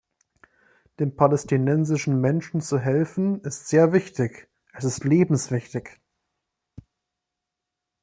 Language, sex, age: German, male, 19-29